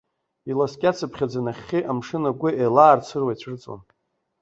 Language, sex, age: Abkhazian, male, 40-49